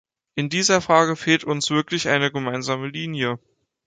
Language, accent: German, Deutschland Deutsch